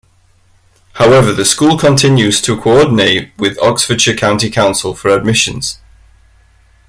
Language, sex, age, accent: English, male, 30-39, England English